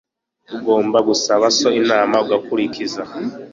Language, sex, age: Kinyarwanda, male, 19-29